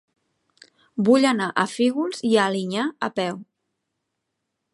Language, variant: Catalan, Central